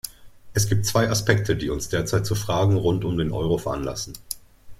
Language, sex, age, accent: German, male, 40-49, Deutschland Deutsch